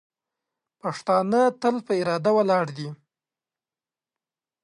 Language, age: Pashto, 19-29